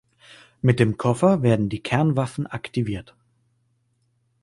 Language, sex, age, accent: German, male, 19-29, Deutschland Deutsch